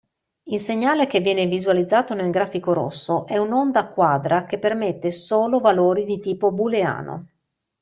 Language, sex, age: Italian, female, 40-49